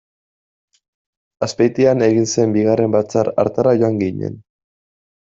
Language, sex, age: Basque, male, 19-29